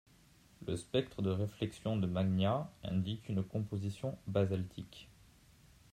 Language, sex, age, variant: French, male, 19-29, Français de métropole